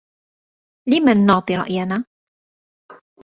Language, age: Arabic, 30-39